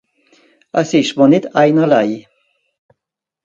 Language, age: Swiss German, 60-69